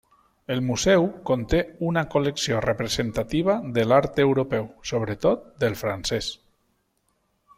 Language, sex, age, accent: Catalan, male, 40-49, valencià